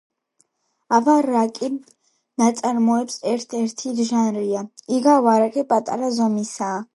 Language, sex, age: Georgian, female, under 19